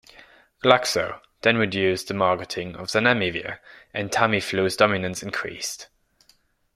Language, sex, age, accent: English, male, 19-29, England English